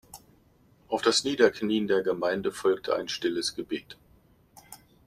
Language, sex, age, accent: German, male, 50-59, Deutschland Deutsch